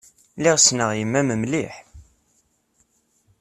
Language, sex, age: Kabyle, male, 19-29